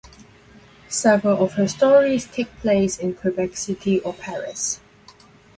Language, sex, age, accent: English, female, 19-29, Hong Kong English